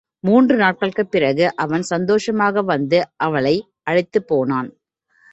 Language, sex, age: Tamil, female, 30-39